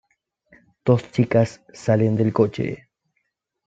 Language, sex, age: Spanish, male, 19-29